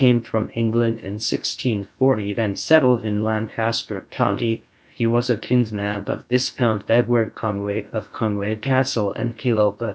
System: TTS, GlowTTS